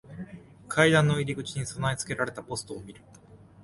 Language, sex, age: Japanese, male, 19-29